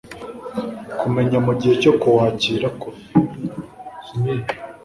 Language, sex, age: Kinyarwanda, male, 19-29